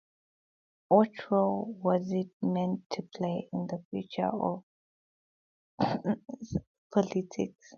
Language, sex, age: English, female, 19-29